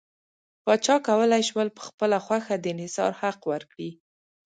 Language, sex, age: Pashto, female, 19-29